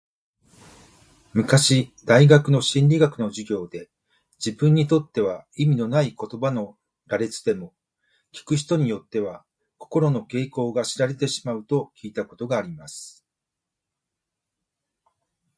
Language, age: Japanese, 60-69